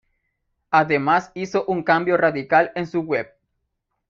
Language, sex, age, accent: Spanish, male, 19-29, América central